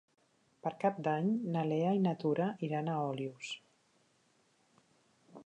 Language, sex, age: Catalan, female, 40-49